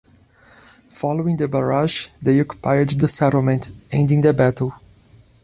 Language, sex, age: English, male, 30-39